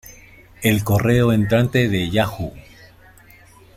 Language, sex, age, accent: Spanish, male, 50-59, Andino-Pacífico: Colombia, Perú, Ecuador, oeste de Bolivia y Venezuela andina